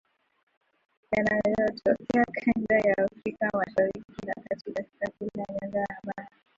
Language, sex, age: Swahili, female, under 19